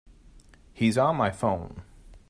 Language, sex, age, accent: English, male, 30-39, United States English